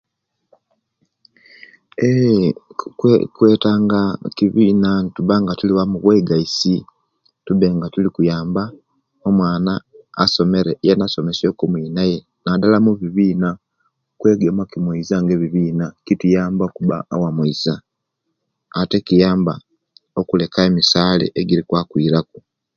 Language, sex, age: Kenyi, male, 40-49